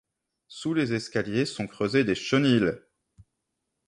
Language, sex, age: French, male, 30-39